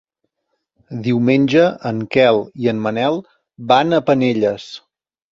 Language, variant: Catalan, Central